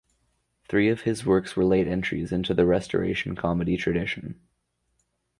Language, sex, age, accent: English, male, under 19, Canadian English